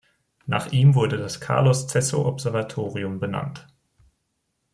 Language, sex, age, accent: German, male, 19-29, Deutschland Deutsch